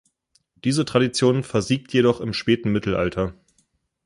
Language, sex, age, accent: German, male, 19-29, Deutschland Deutsch